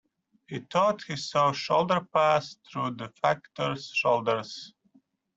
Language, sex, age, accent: English, male, 40-49, Australian English